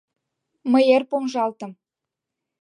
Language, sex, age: Mari, female, under 19